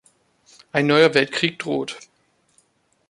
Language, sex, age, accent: German, male, 30-39, Deutschland Deutsch